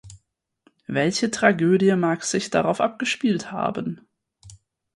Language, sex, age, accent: German, female, 19-29, Deutschland Deutsch